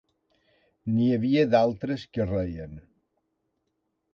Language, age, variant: Catalan, 60-69, Balear